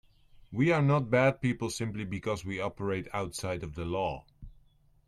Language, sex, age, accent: English, male, 40-49, England English